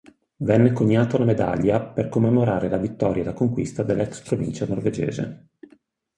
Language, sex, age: Italian, male, 40-49